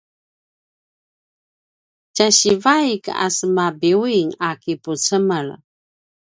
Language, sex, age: Paiwan, female, 50-59